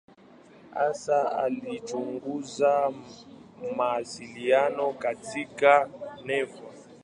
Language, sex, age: Swahili, male, 19-29